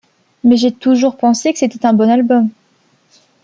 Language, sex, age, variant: French, female, under 19, Français de métropole